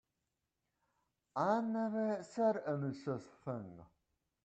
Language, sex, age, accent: English, male, 30-39, United States English